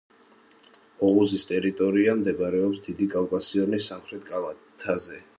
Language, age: Georgian, 19-29